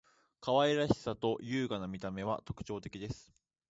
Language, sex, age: Japanese, male, under 19